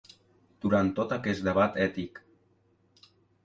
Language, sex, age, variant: Catalan, male, under 19, Central